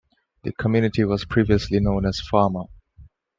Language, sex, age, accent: English, male, 19-29, India and South Asia (India, Pakistan, Sri Lanka)